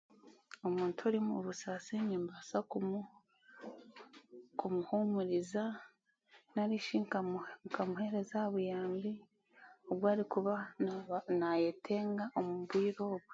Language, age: Chiga, 19-29